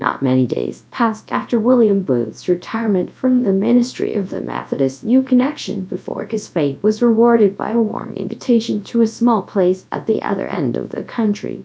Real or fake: fake